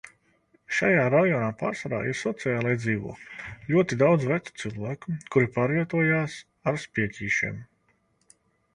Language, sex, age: Latvian, male, 30-39